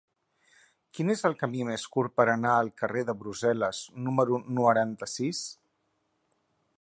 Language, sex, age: Catalan, male, 40-49